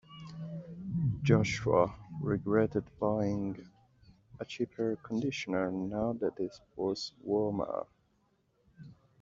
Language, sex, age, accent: English, male, 30-39, England English